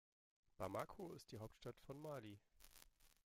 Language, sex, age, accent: German, male, 30-39, Deutschland Deutsch